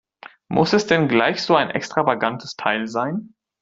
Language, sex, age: German, male, 30-39